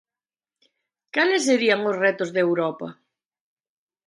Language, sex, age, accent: Galician, female, 40-49, Atlántico (seseo e gheada)